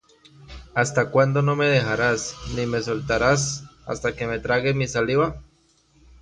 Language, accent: Spanish, Andino-Pacífico: Colombia, Perú, Ecuador, oeste de Bolivia y Venezuela andina